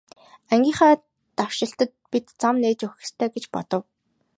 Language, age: Mongolian, 19-29